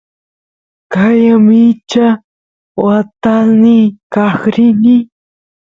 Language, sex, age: Santiago del Estero Quichua, female, 19-29